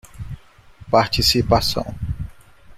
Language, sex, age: Portuguese, male, 40-49